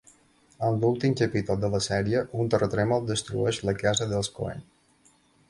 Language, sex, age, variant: Catalan, male, 50-59, Balear